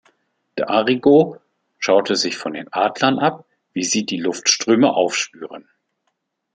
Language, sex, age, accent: German, male, 50-59, Deutschland Deutsch